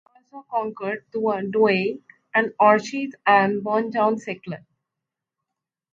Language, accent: English, India and South Asia (India, Pakistan, Sri Lanka)